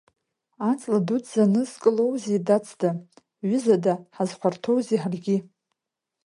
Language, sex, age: Abkhazian, female, 30-39